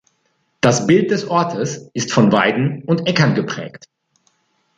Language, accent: German, Deutschland Deutsch